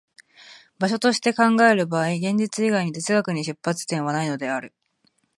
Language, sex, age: Japanese, female, 19-29